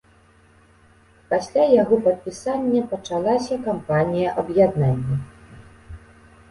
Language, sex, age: Belarusian, female, 19-29